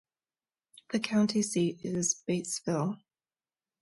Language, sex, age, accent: English, female, 30-39, United States English